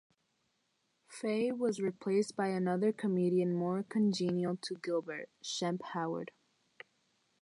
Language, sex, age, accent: English, female, under 19, United States English